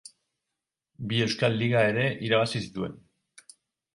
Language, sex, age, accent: Basque, male, 40-49, Mendebalekoa (Araba, Bizkaia, Gipuzkoako mendebaleko herri batzuk)